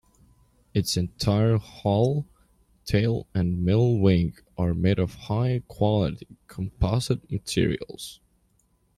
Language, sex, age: English, male, 19-29